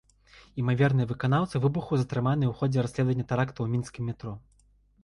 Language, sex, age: Belarusian, male, 19-29